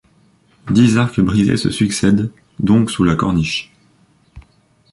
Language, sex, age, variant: French, male, under 19, Français de métropole